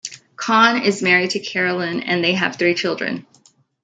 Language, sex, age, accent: English, female, 40-49, United States English